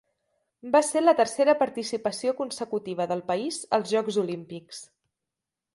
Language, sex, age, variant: Catalan, female, 19-29, Central